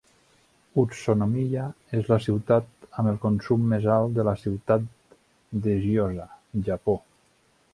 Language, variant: Catalan, Nord-Occidental